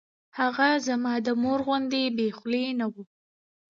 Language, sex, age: Pashto, female, 30-39